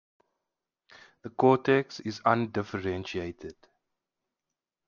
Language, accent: English, Southern African (South Africa, Zimbabwe, Namibia)